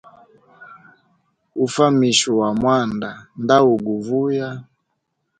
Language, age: Hemba, 19-29